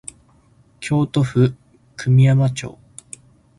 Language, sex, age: Japanese, male, 19-29